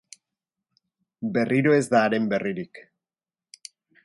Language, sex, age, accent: Basque, male, 50-59, Erdialdekoa edo Nafarra (Gipuzkoa, Nafarroa)